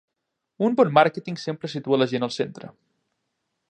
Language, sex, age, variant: Catalan, male, 19-29, Central